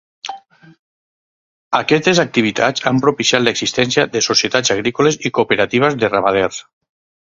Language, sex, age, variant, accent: Catalan, male, 50-59, Valencià meridional, valencià